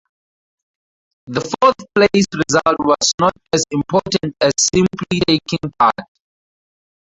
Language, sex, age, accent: English, male, 19-29, Southern African (South Africa, Zimbabwe, Namibia)